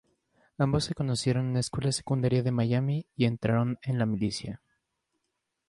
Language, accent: Spanish, México